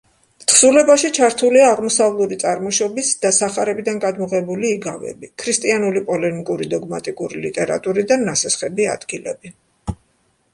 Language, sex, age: Georgian, female, 60-69